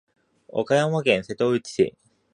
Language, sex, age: Japanese, male, 19-29